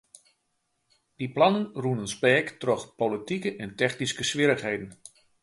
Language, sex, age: Western Frisian, male, 50-59